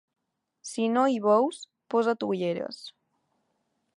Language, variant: Catalan, Balear